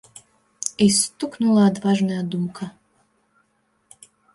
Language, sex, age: Belarusian, female, 19-29